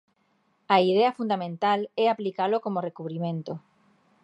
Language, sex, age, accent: Galician, female, 40-49, Atlántico (seseo e gheada)